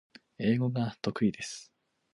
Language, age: Japanese, 19-29